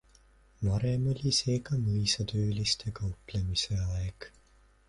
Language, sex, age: Estonian, male, 19-29